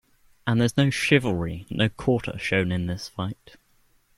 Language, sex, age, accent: English, male, under 19, England English